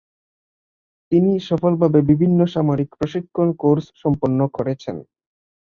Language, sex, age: Bengali, male, 19-29